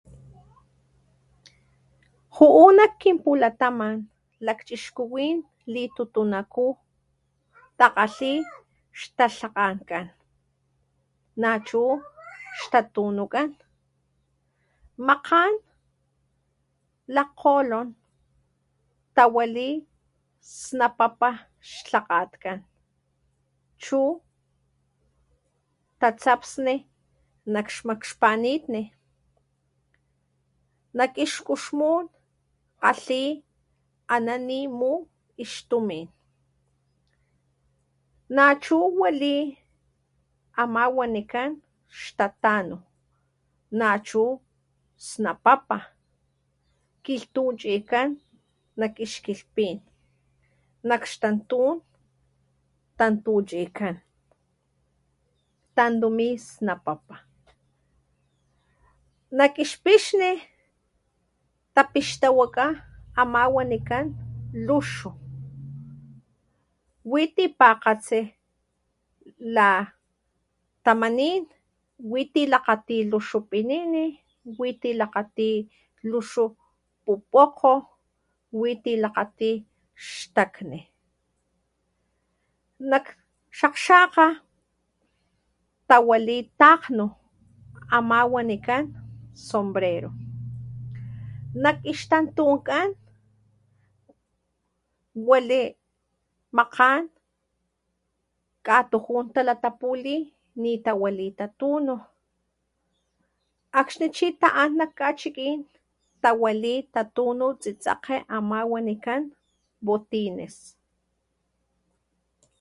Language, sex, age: Papantla Totonac, female, 40-49